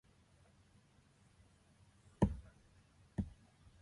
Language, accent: English, United States English